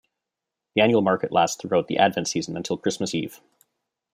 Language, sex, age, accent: English, male, 30-39, Canadian English